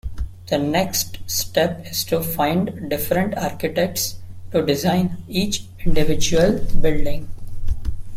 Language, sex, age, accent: English, male, 19-29, India and South Asia (India, Pakistan, Sri Lanka)